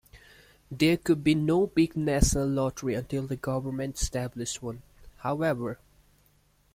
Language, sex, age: English, male, 19-29